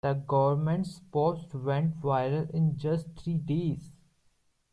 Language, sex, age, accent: English, male, 19-29, India and South Asia (India, Pakistan, Sri Lanka)